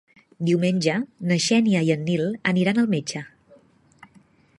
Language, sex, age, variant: Catalan, female, 30-39, Central